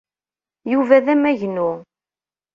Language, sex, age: Kabyle, female, 30-39